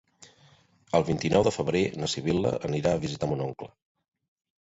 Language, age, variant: Catalan, 70-79, Central